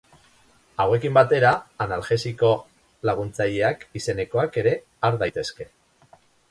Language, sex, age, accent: Basque, male, 50-59, Mendebalekoa (Araba, Bizkaia, Gipuzkoako mendebaleko herri batzuk)